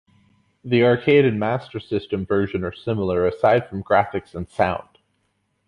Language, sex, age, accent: English, male, 19-29, United States English